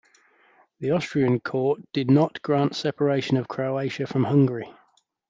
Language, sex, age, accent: English, male, 30-39, England English